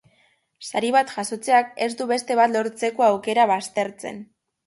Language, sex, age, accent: Basque, female, under 19, Mendebalekoa (Araba, Bizkaia, Gipuzkoako mendebaleko herri batzuk)